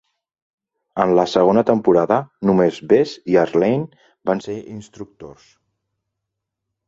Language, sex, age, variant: Catalan, male, 40-49, Central